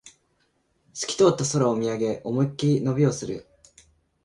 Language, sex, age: Japanese, male, 19-29